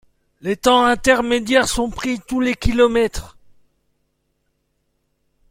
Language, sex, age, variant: French, male, 40-49, Français de métropole